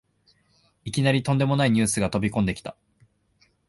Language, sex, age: Japanese, male, 19-29